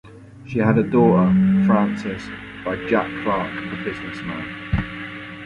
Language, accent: English, England English